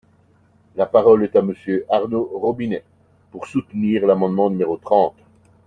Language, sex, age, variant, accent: French, male, 50-59, Français d'Europe, Français de Belgique